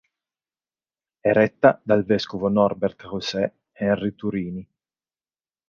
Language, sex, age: Italian, male, 30-39